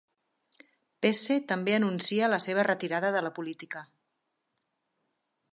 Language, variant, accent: Catalan, Central, central